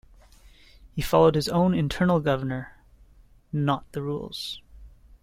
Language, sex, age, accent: English, male, 19-29, Canadian English